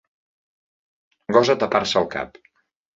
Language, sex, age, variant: Catalan, male, 30-39, Central